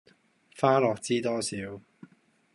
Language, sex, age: Cantonese, male, 19-29